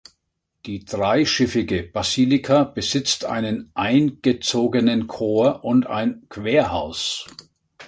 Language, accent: German, Deutschland Deutsch